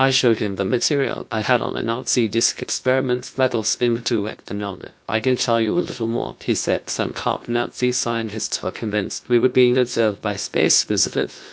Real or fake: fake